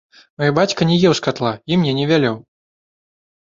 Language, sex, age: Belarusian, male, under 19